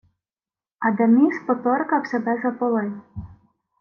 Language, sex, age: Ukrainian, female, 19-29